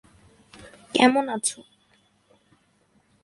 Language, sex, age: Bengali, female, 19-29